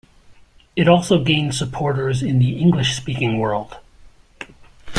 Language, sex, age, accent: English, male, 50-59, United States English